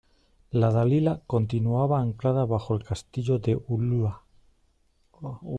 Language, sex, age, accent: Spanish, male, 40-49, España: Norte peninsular (Asturias, Castilla y León, Cantabria, País Vasco, Navarra, Aragón, La Rioja, Guadalajara, Cuenca)